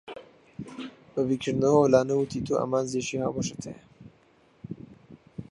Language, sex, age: Central Kurdish, male, 19-29